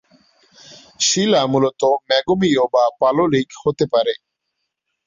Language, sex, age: Bengali, male, 19-29